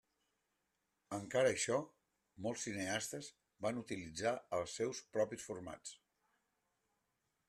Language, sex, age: Catalan, male, 50-59